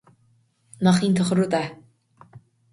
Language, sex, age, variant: Irish, female, 30-39, Gaeilge Chonnacht